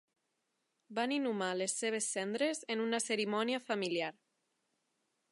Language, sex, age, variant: Catalan, female, 30-39, Nord-Occidental